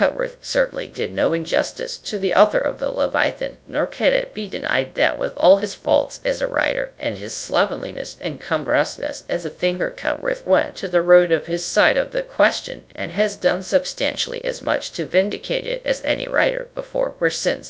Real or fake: fake